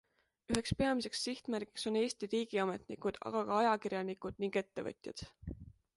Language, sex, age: Estonian, female, 19-29